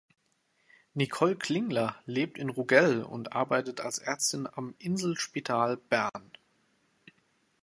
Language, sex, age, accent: German, male, 30-39, Deutschland Deutsch